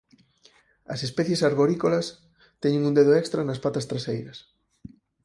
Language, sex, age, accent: Galician, male, 30-39, Normativo (estándar)